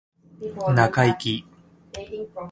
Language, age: Japanese, 30-39